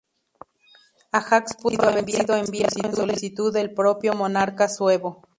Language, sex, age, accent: Spanish, female, 30-39, México